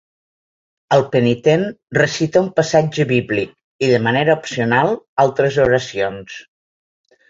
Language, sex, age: Catalan, female, 60-69